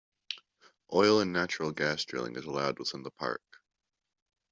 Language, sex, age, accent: English, male, under 19, Canadian English